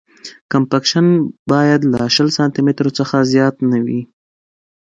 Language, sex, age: Pashto, male, 19-29